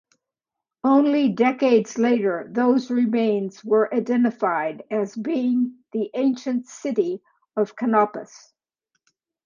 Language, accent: English, United States English